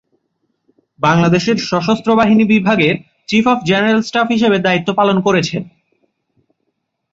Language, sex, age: Bengali, male, 19-29